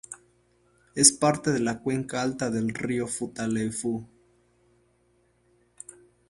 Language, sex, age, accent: Spanish, male, 19-29, México